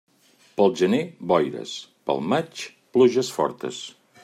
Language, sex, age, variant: Catalan, male, 50-59, Central